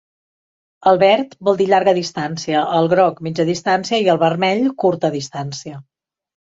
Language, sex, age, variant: Catalan, female, 50-59, Central